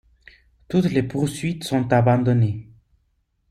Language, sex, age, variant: French, male, 30-39, Français de métropole